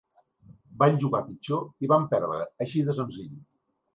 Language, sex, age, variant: Catalan, male, 60-69, Central